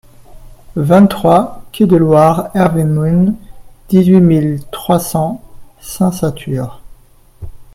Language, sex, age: French, male, 40-49